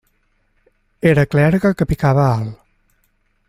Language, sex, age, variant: Catalan, male, 19-29, Central